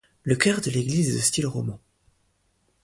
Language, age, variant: French, 19-29, Français de métropole